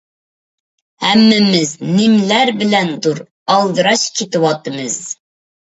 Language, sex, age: Uyghur, female, 19-29